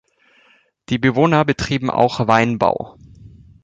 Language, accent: German, Deutschland Deutsch